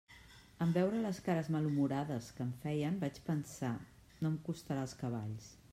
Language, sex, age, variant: Catalan, female, 40-49, Central